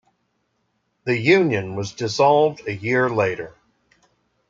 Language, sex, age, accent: English, male, 40-49, United States English